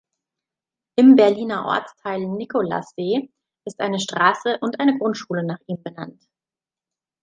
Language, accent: German, Deutschland Deutsch